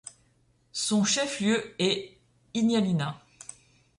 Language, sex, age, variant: French, female, 30-39, Français de métropole